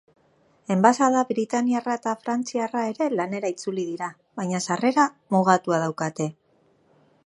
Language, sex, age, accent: Basque, female, 40-49, Mendebalekoa (Araba, Bizkaia, Gipuzkoako mendebaleko herri batzuk)